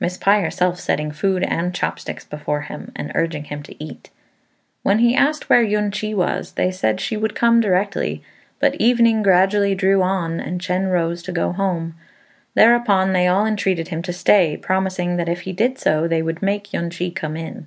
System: none